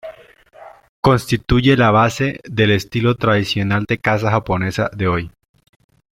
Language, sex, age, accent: Spanish, male, 19-29, Andino-Pacífico: Colombia, Perú, Ecuador, oeste de Bolivia y Venezuela andina